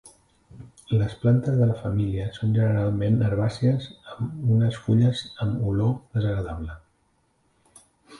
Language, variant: Catalan, Central